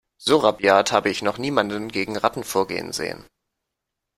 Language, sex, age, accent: German, male, 19-29, Deutschland Deutsch